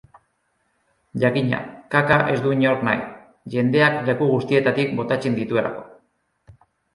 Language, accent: Basque, Mendebalekoa (Araba, Bizkaia, Gipuzkoako mendebaleko herri batzuk)